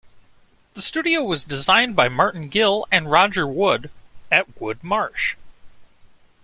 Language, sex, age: English, male, 19-29